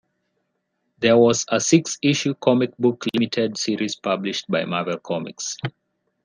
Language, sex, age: English, male, 19-29